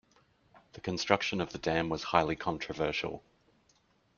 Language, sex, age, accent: English, male, 40-49, Australian English